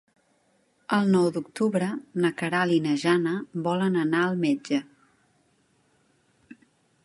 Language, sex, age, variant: Catalan, female, 40-49, Central